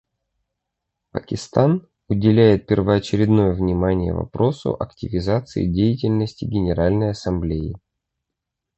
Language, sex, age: Russian, male, 30-39